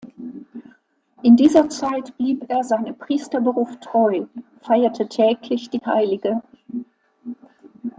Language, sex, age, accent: German, female, 60-69, Deutschland Deutsch